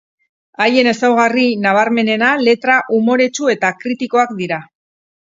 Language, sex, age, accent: Basque, female, 40-49, Erdialdekoa edo Nafarra (Gipuzkoa, Nafarroa)